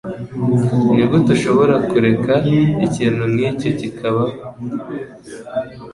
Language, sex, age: Kinyarwanda, male, 19-29